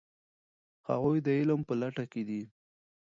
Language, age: Pashto, 30-39